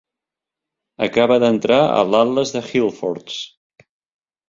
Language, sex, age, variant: Catalan, male, 50-59, Central